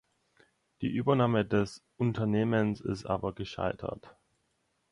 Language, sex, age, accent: German, male, 19-29, Deutschland Deutsch